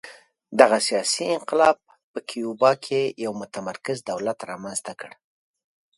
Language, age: Pashto, 40-49